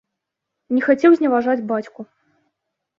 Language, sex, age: Belarusian, female, 19-29